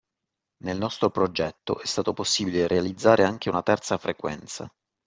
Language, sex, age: Italian, male, 30-39